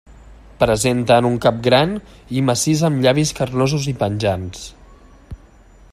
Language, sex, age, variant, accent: Catalan, male, 40-49, Central, central